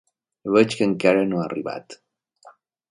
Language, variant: Catalan, Balear